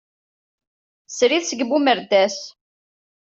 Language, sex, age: Kabyle, female, 19-29